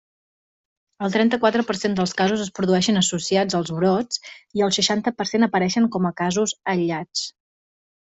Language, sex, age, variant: Catalan, female, 30-39, Central